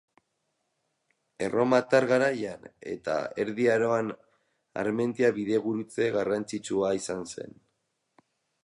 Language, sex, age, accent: Basque, male, 30-39, Mendebalekoa (Araba, Bizkaia, Gipuzkoako mendebaleko herri batzuk)